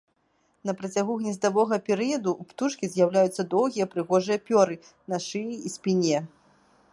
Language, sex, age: Belarusian, female, 30-39